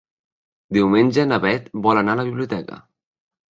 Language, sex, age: Catalan, male, under 19